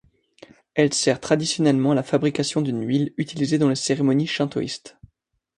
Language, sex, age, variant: French, male, 19-29, Français de métropole